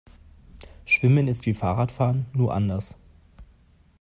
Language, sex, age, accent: German, male, 19-29, Deutschland Deutsch